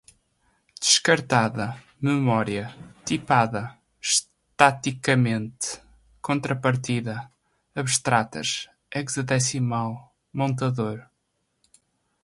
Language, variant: Portuguese, Portuguese (Portugal)